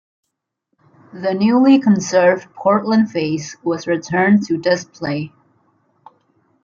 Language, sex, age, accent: English, female, 19-29, United States English